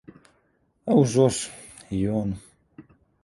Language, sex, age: Belarusian, male, 19-29